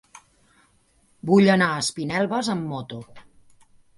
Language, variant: Catalan, Central